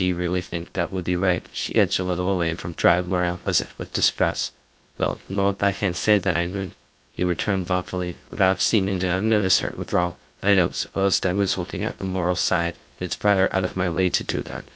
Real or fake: fake